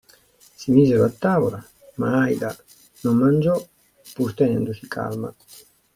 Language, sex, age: Italian, male, 40-49